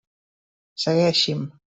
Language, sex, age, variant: Catalan, female, 60-69, Central